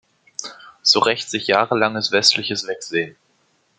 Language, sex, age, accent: German, male, under 19, Deutschland Deutsch